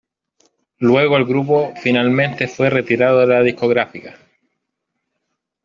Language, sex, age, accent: Spanish, male, 30-39, Chileno: Chile, Cuyo